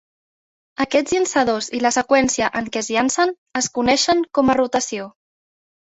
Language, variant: Catalan, Central